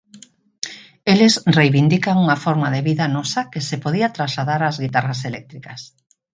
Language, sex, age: Galician, female, 40-49